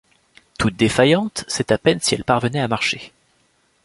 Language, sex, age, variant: French, male, 19-29, Français de métropole